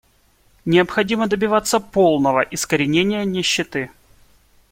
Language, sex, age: Russian, male, 19-29